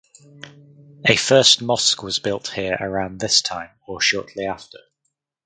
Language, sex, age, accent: English, male, 30-39, England English